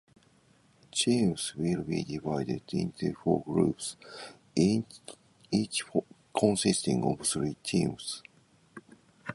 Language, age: English, 50-59